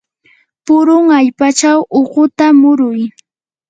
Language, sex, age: Yanahuanca Pasco Quechua, female, 19-29